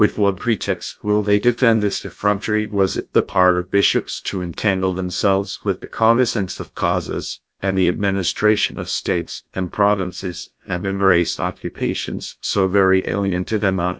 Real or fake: fake